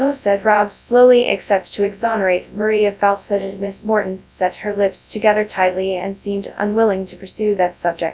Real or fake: fake